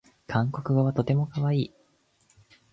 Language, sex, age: Japanese, male, 19-29